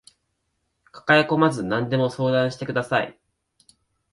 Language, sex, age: Japanese, male, 19-29